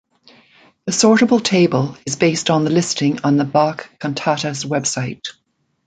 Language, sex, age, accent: English, female, 60-69, Canadian English